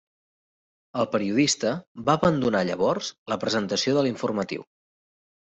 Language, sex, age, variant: Catalan, male, 30-39, Central